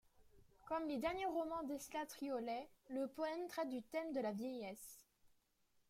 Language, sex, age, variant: French, female, under 19, Français de métropole